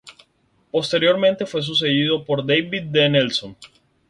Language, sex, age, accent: Spanish, male, 19-29, Caribe: Cuba, Venezuela, Puerto Rico, República Dominicana, Panamá, Colombia caribeña, México caribeño, Costa del golfo de México